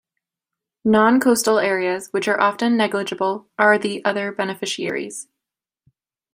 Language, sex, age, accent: English, female, 19-29, Canadian English